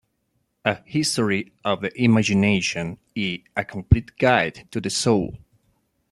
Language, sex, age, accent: Spanish, male, 30-39, Andino-Pacífico: Colombia, Perú, Ecuador, oeste de Bolivia y Venezuela andina